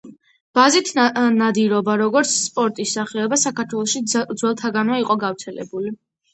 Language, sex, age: Georgian, female, under 19